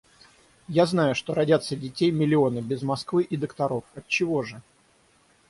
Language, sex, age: Russian, male, 30-39